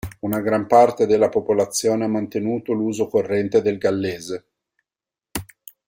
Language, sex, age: Italian, male, 30-39